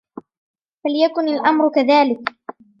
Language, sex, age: Arabic, female, 19-29